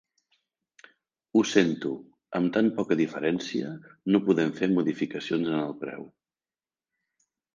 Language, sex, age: Catalan, male, 50-59